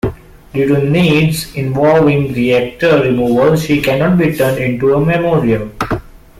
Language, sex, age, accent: English, male, 19-29, India and South Asia (India, Pakistan, Sri Lanka)